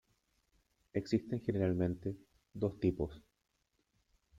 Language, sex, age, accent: Spanish, male, 30-39, Chileno: Chile, Cuyo